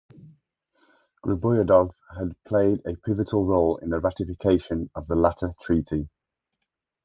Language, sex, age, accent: English, male, 30-39, England English